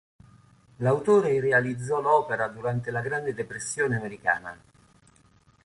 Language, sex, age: Italian, male, 50-59